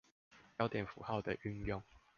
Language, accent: Chinese, 出生地：桃園市